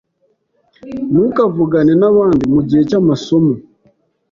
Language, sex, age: Kinyarwanda, male, 30-39